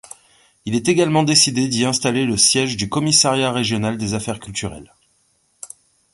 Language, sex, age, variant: French, male, 40-49, Français de métropole